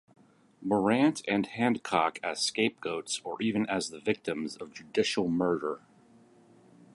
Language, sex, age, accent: English, male, 50-59, United States English